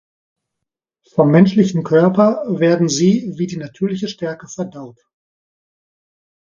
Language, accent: German, Deutschland Deutsch